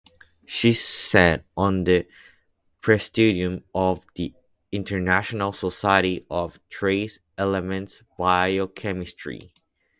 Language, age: English, 19-29